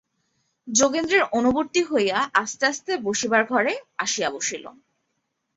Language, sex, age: Bengali, female, 19-29